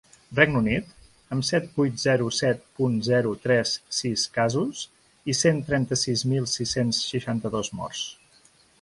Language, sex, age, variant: Catalan, male, 50-59, Septentrional